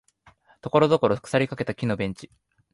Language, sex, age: Japanese, male, 19-29